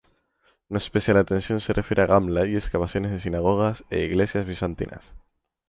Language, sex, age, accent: Spanish, male, 19-29, España: Centro-Sur peninsular (Madrid, Toledo, Castilla-La Mancha); España: Islas Canarias